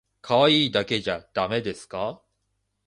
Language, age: Japanese, 19-29